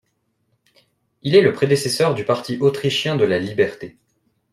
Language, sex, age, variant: French, male, 19-29, Français de métropole